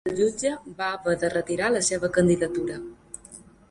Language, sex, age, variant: Catalan, female, 19-29, Balear